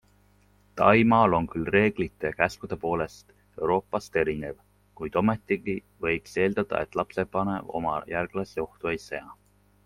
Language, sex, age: Estonian, male, 30-39